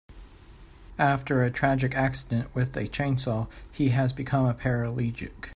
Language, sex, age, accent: English, male, 19-29, United States English